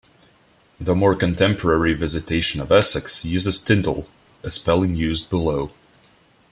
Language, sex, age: English, male, 19-29